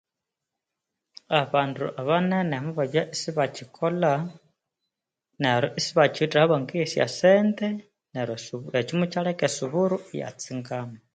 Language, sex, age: Konzo, female, 30-39